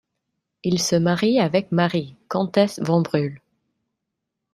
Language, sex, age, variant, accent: French, female, 30-39, Français d'Amérique du Nord, Français des États-Unis